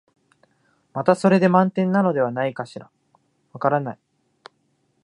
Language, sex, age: Japanese, male, 19-29